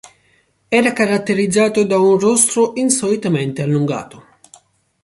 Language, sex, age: Italian, male, 19-29